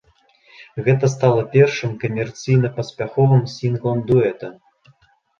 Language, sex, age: Belarusian, male, 19-29